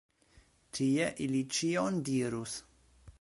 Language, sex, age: Esperanto, male, 40-49